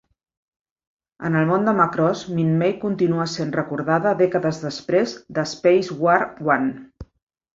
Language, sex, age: Catalan, female, 50-59